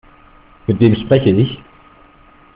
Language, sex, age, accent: German, male, 30-39, Deutschland Deutsch